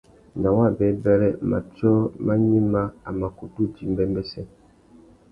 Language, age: Tuki, 40-49